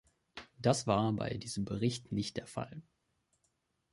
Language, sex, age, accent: German, male, 19-29, Deutschland Deutsch